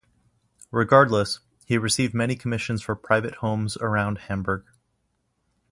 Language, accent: English, Canadian English